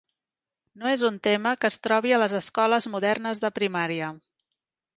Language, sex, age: Catalan, female, 30-39